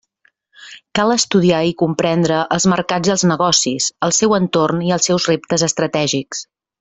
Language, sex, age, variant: Catalan, female, 40-49, Central